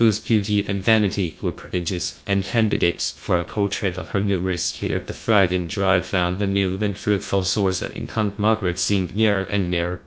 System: TTS, GlowTTS